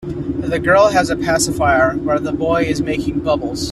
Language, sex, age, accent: English, male, 19-29, United States English